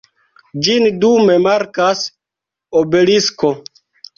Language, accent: Esperanto, Internacia